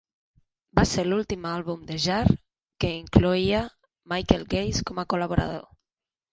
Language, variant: Catalan, Nord-Occidental